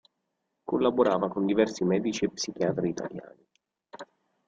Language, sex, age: Italian, male, 19-29